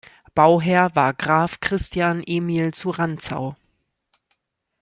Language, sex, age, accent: German, female, 40-49, Deutschland Deutsch